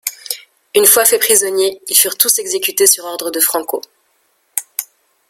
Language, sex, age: French, female, 19-29